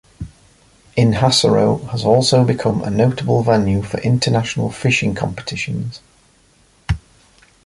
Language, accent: English, England English